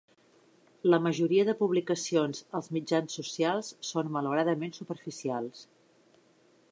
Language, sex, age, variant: Catalan, female, 50-59, Central